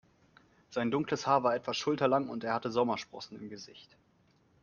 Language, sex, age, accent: German, male, 19-29, Deutschland Deutsch